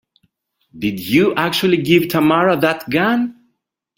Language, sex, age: English, male, 30-39